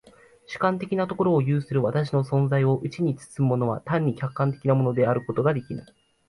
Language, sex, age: Japanese, male, 19-29